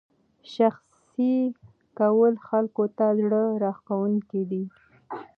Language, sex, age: Pashto, female, 19-29